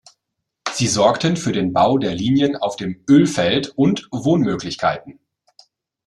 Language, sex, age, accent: German, male, 40-49, Deutschland Deutsch